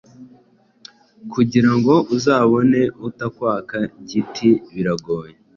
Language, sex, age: Kinyarwanda, male, 19-29